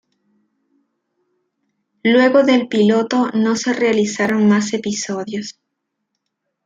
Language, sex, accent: Spanish, female, Andino-Pacífico: Colombia, Perú, Ecuador, oeste de Bolivia y Venezuela andina